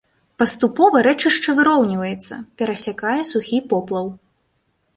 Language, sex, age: Belarusian, female, 19-29